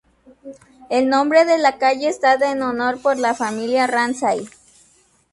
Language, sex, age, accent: Spanish, female, 19-29, México